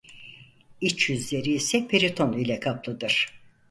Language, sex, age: Turkish, female, 80-89